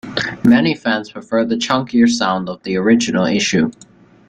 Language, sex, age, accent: English, male, under 19, Canadian English